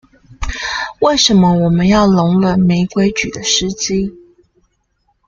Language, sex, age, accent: Chinese, female, 19-29, 出生地：高雄市